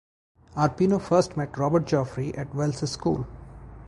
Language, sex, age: English, male, 40-49